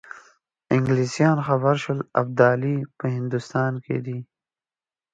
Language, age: Pashto, 19-29